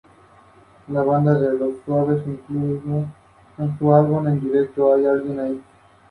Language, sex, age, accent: Spanish, male, 19-29, México